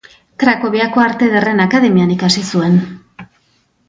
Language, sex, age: Basque, female, 40-49